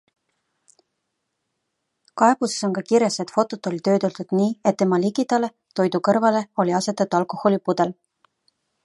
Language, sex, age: Estonian, female, 30-39